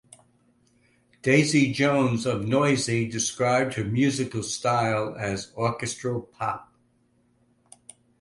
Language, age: English, 70-79